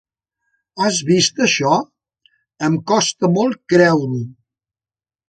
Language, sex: Catalan, male